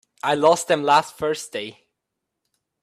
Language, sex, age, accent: English, male, under 19, United States English